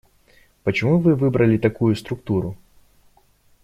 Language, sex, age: Russian, male, 19-29